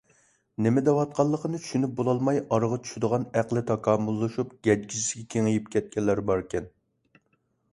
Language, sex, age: Uyghur, male, 19-29